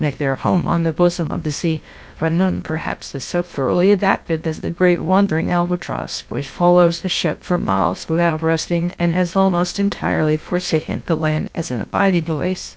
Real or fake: fake